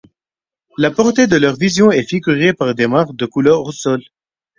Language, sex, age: French, male, 19-29